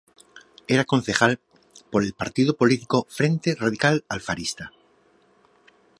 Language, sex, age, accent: Spanish, male, 40-49, España: Norte peninsular (Asturias, Castilla y León, Cantabria, País Vasco, Navarra, Aragón, La Rioja, Guadalajara, Cuenca)